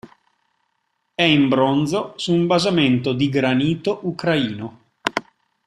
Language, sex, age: Italian, male, 30-39